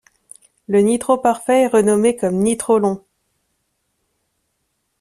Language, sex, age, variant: French, female, 30-39, Français de métropole